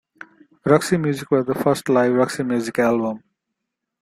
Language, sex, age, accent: English, male, 19-29, India and South Asia (India, Pakistan, Sri Lanka)